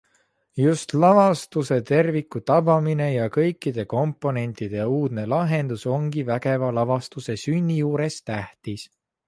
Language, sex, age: Estonian, male, 19-29